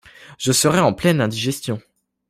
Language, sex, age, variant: French, male, under 19, Français de métropole